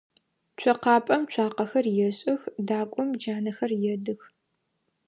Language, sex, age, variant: Adyghe, female, 19-29, Адыгабзэ (Кирил, пстэумэ зэдыряе)